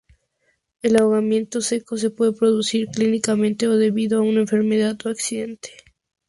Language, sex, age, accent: Spanish, female, 19-29, México